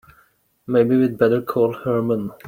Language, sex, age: English, male, 30-39